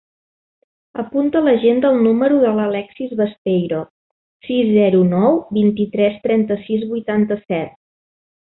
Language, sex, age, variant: Catalan, female, 40-49, Central